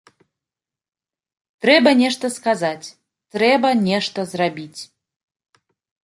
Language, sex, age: Belarusian, female, 30-39